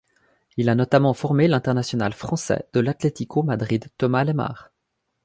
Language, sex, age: French, male, 30-39